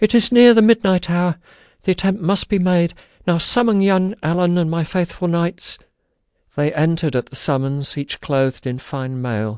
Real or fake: real